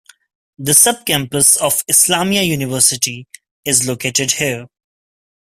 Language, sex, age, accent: English, male, 19-29, India and South Asia (India, Pakistan, Sri Lanka)